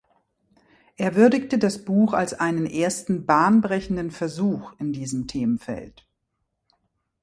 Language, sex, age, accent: German, female, 50-59, Deutschland Deutsch